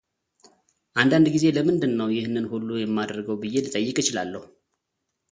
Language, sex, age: Amharic, male, 30-39